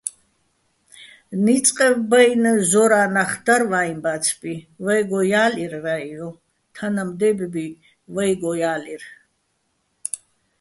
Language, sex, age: Bats, female, 60-69